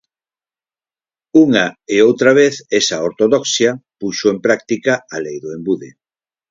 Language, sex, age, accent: Galician, male, 50-59, Normativo (estándar)